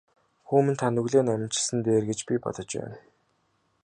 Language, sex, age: Mongolian, male, 19-29